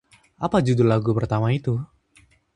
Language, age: Indonesian, 19-29